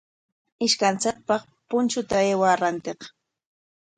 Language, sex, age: Corongo Ancash Quechua, female, 30-39